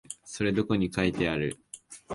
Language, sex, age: Japanese, male, under 19